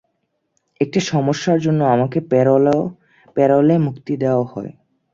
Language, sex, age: Bengali, male, under 19